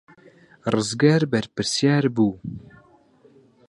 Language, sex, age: Central Kurdish, male, 19-29